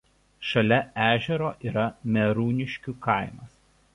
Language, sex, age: Lithuanian, male, 30-39